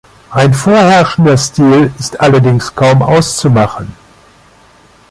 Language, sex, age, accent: German, male, 50-59, Deutschland Deutsch